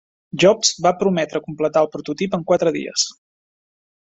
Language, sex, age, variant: Catalan, male, 30-39, Central